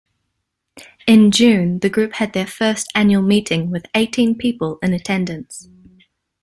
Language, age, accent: English, 19-29, New Zealand English